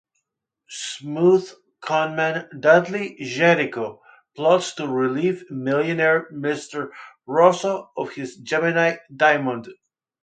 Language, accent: English, Canadian English